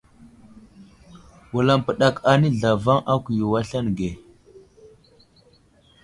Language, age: Wuzlam, 19-29